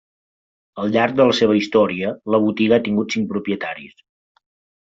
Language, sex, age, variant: Catalan, male, 30-39, Central